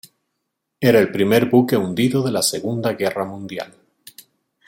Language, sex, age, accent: Spanish, male, 40-49, Andino-Pacífico: Colombia, Perú, Ecuador, oeste de Bolivia y Venezuela andina